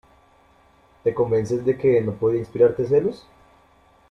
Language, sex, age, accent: Spanish, male, 19-29, Andino-Pacífico: Colombia, Perú, Ecuador, oeste de Bolivia y Venezuela andina